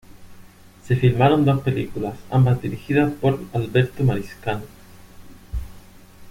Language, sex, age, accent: Spanish, male, 40-49, España: Sur peninsular (Andalucia, Extremadura, Murcia)